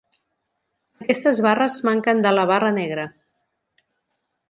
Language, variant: Catalan, Central